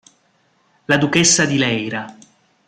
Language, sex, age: Italian, male, 30-39